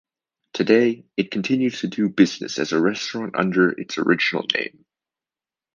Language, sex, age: English, male, under 19